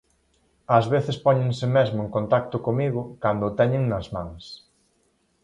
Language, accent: Galician, Normativo (estándar)